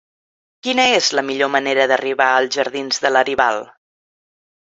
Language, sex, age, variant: Catalan, female, 19-29, Central